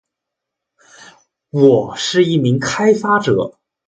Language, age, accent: Chinese, 19-29, 出生地：江苏省